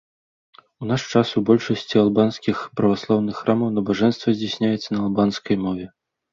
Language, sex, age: Belarusian, male, 19-29